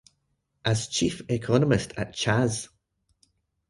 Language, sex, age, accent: English, male, 40-49, Scottish English